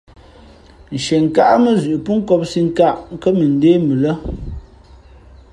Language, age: Fe'fe', 19-29